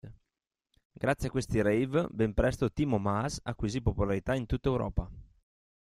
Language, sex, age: Italian, male, 30-39